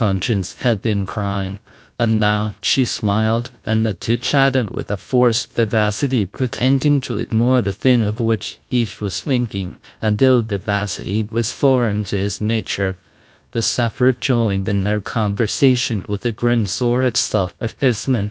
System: TTS, GlowTTS